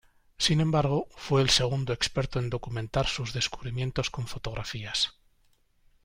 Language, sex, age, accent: Spanish, male, 50-59, España: Norte peninsular (Asturias, Castilla y León, Cantabria, País Vasco, Navarra, Aragón, La Rioja, Guadalajara, Cuenca)